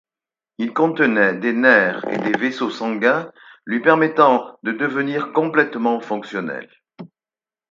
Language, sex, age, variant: French, male, 60-69, Français de métropole